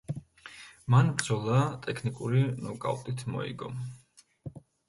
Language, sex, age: Georgian, male, 30-39